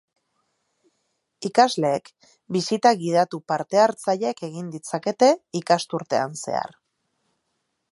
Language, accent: Basque, Erdialdekoa edo Nafarra (Gipuzkoa, Nafarroa)